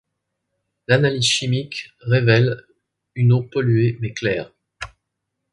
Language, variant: French, Français de métropole